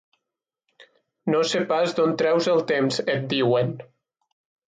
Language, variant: Catalan, Nord-Occidental